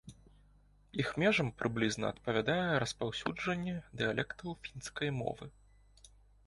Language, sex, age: Belarusian, male, 19-29